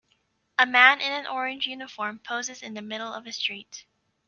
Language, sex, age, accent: English, female, 19-29, United States English